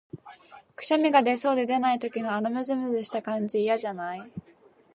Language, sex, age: Japanese, female, 19-29